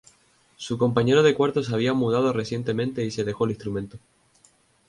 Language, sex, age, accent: Spanish, male, 19-29, España: Islas Canarias